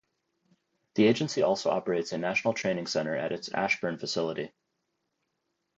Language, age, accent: English, 30-39, United States English